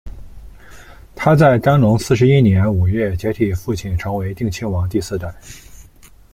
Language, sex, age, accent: Chinese, male, 19-29, 出生地：河南省